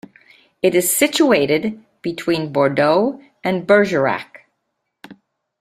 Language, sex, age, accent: English, female, 70-79, United States English